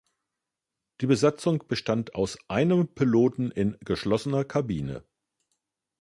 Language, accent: German, Deutschland Deutsch